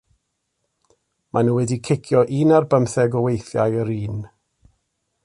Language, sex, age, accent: Welsh, male, 30-39, Y Deyrnas Unedig Cymraeg